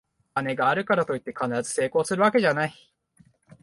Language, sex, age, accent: Japanese, male, 19-29, 標準語